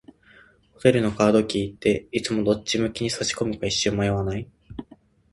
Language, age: Japanese, 19-29